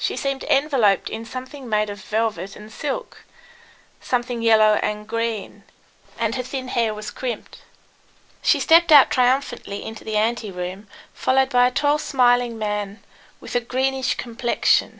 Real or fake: real